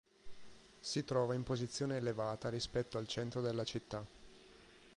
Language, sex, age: Italian, male, 30-39